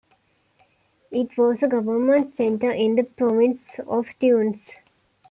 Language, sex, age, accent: English, female, 19-29, United States English